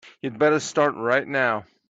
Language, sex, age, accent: English, male, 30-39, United States English